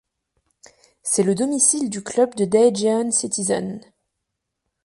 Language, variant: French, Français de métropole